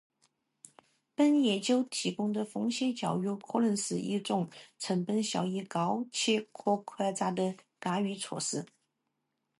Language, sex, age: Chinese, female, 40-49